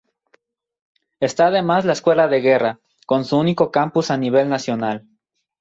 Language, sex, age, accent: Spanish, male, 19-29, México